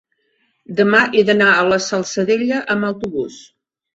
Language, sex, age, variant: Catalan, female, 50-59, Central